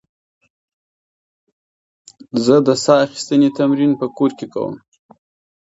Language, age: Pashto, 30-39